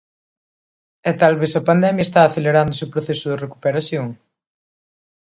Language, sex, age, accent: Galician, female, 30-39, Atlántico (seseo e gheada)